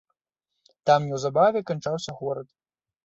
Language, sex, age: Belarusian, male, 30-39